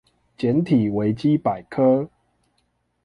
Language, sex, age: Chinese, male, 19-29